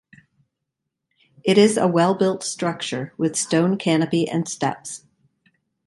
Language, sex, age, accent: English, female, 40-49, United States English